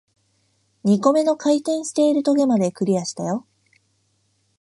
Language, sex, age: Japanese, female, 19-29